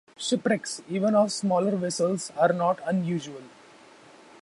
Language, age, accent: English, 19-29, India and South Asia (India, Pakistan, Sri Lanka)